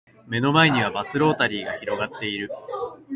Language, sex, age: Japanese, male, 19-29